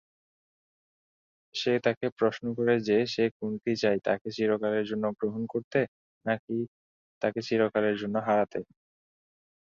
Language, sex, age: Bengali, male, 19-29